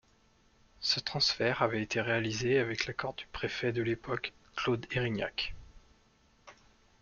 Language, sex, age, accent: French, male, 30-39, Français de l'ouest de la France